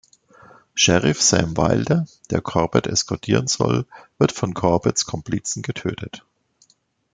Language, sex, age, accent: German, male, 40-49, Deutschland Deutsch